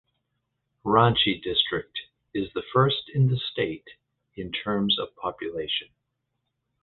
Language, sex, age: English, male, 50-59